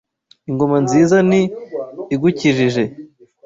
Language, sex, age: Kinyarwanda, male, 19-29